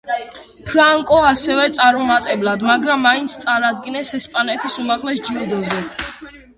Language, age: Georgian, under 19